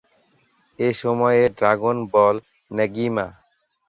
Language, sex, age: Bengali, male, 19-29